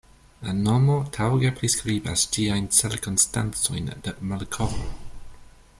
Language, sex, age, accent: Esperanto, male, 30-39, Internacia